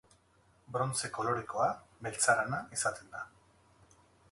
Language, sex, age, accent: Basque, male, 50-59, Erdialdekoa edo Nafarra (Gipuzkoa, Nafarroa)